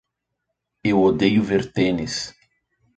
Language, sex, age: Portuguese, male, 30-39